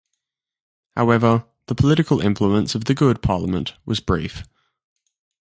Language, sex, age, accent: English, male, under 19, Australian English